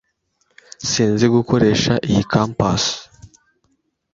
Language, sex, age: Kinyarwanda, male, 30-39